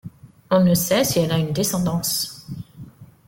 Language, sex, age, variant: French, female, 40-49, Français de métropole